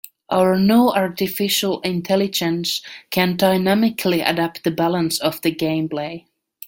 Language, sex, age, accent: English, female, 19-29, England English